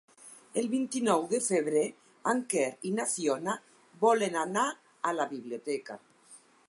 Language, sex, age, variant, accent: Catalan, female, 60-69, Nord-Occidental, nord-occidental